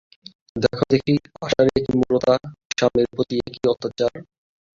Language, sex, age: Bengali, male, 19-29